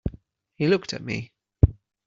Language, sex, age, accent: English, male, 30-39, England English